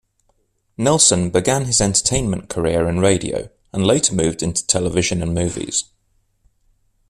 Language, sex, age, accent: English, male, 30-39, England English